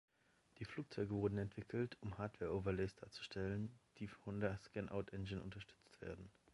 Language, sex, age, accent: German, male, 19-29, Deutschland Deutsch